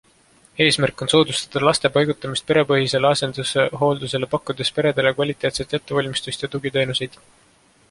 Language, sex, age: Estonian, male, 19-29